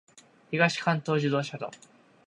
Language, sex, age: Japanese, male, 19-29